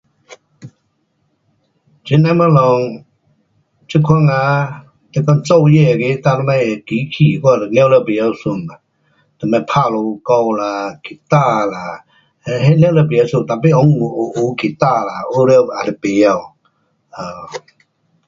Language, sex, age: Pu-Xian Chinese, male, 60-69